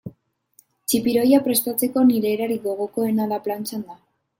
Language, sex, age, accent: Basque, female, 19-29, Mendebalekoa (Araba, Bizkaia, Gipuzkoako mendebaleko herri batzuk)